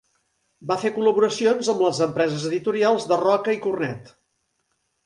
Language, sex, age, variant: Catalan, male, 60-69, Central